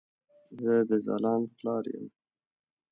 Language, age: Pashto, 30-39